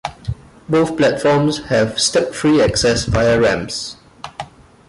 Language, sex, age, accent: English, male, 30-39, Singaporean English